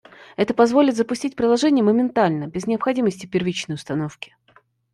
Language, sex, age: Russian, female, 30-39